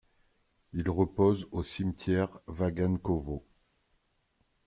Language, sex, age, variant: French, male, 40-49, Français de métropole